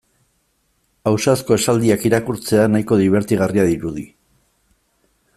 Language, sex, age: Basque, male, 50-59